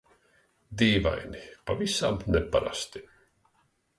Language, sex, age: Latvian, male, 60-69